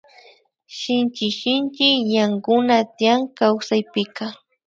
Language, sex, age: Imbabura Highland Quichua, female, 19-29